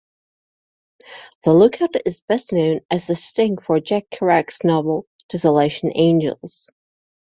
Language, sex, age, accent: English, female, 40-49, England English